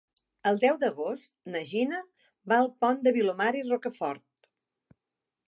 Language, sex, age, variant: Catalan, female, 60-69, Central